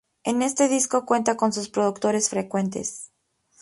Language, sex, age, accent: Spanish, female, 19-29, México